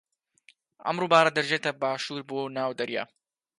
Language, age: Central Kurdish, 19-29